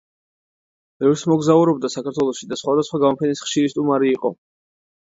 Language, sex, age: Georgian, male, 19-29